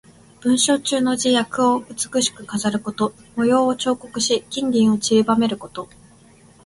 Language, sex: Japanese, female